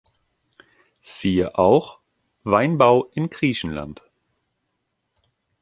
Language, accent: German, Deutschland Deutsch